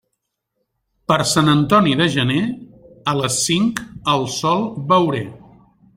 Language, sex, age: Catalan, male, 50-59